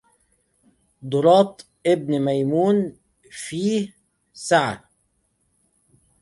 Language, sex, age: Arabic, male, 40-49